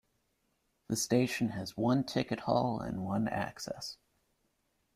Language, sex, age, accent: English, male, 19-29, United States English